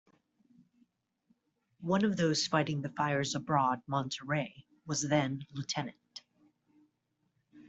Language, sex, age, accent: English, female, 40-49, United States English